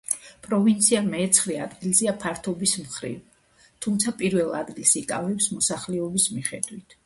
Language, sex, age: Georgian, female, 60-69